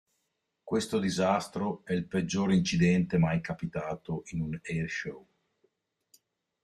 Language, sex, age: Italian, male, 40-49